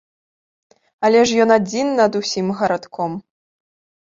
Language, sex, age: Belarusian, female, under 19